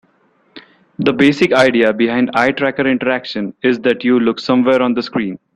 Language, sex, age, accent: English, male, 19-29, India and South Asia (India, Pakistan, Sri Lanka)